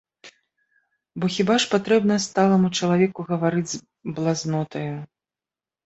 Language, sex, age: Belarusian, female, 30-39